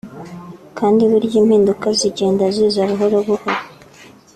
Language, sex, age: Kinyarwanda, female, 19-29